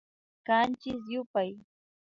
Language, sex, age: Imbabura Highland Quichua, female, 19-29